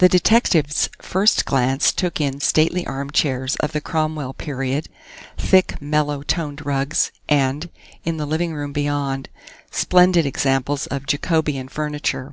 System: none